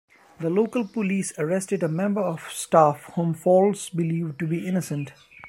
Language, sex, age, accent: English, male, 19-29, India and South Asia (India, Pakistan, Sri Lanka)